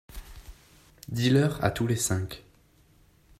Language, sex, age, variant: French, male, 19-29, Français de métropole